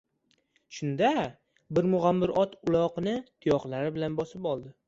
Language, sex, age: Uzbek, male, under 19